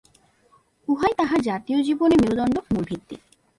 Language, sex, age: Bengali, female, 19-29